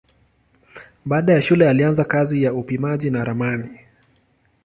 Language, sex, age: Swahili, male, 30-39